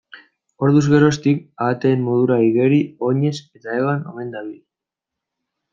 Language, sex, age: Basque, male, 19-29